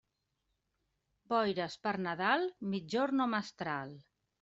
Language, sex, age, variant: Catalan, female, 40-49, Central